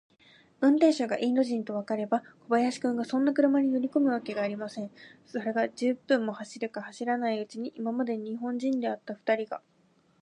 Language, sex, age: Japanese, female, 19-29